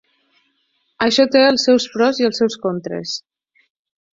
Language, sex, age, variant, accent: Catalan, female, 30-39, Nord-Occidental, Lleidatà